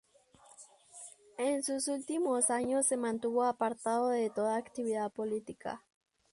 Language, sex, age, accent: Spanish, female, under 19, México